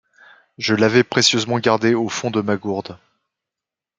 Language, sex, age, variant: French, male, 19-29, Français de métropole